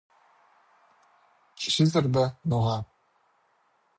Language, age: Khakas, 19-29